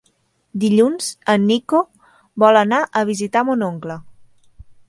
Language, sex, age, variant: Catalan, female, 19-29, Central